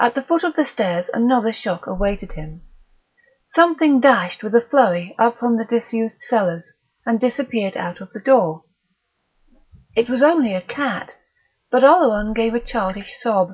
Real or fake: real